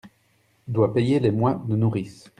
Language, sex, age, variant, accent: French, male, 30-39, Français d'Europe, Français de Belgique